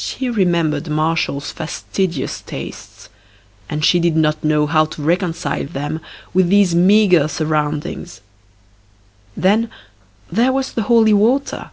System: none